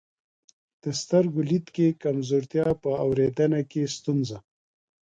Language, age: Pashto, 40-49